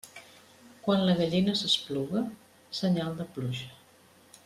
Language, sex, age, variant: Catalan, female, 50-59, Central